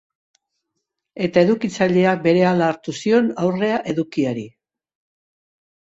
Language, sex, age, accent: Basque, female, 70-79, Mendebalekoa (Araba, Bizkaia, Gipuzkoako mendebaleko herri batzuk)